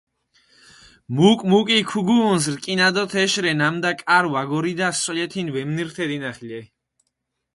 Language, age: Mingrelian, 19-29